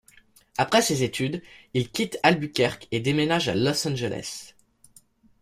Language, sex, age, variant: French, male, under 19, Français de métropole